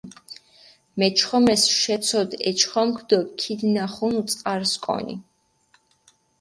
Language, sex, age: Mingrelian, female, 19-29